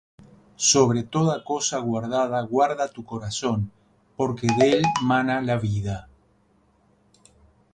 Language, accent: Spanish, Rioplatense: Argentina, Uruguay, este de Bolivia, Paraguay